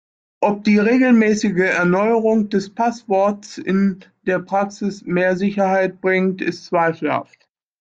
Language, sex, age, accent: German, male, 40-49, Deutschland Deutsch